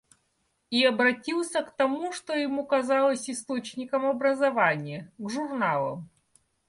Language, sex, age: Russian, female, 40-49